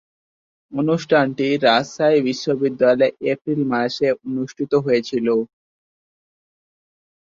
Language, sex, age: Bengali, male, 19-29